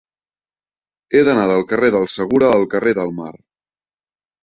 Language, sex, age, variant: Catalan, male, 19-29, Central